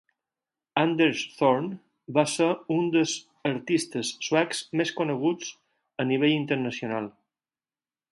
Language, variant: Catalan, Balear